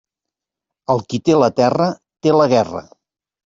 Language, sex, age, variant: Catalan, male, 50-59, Central